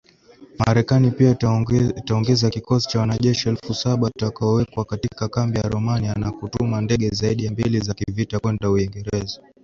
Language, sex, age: Swahili, male, 19-29